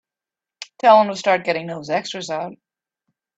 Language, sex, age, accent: English, female, 30-39, United States English